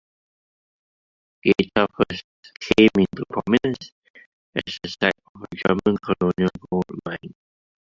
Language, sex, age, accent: English, male, 30-39, Malaysian English